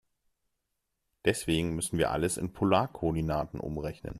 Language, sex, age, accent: German, male, 30-39, Deutschland Deutsch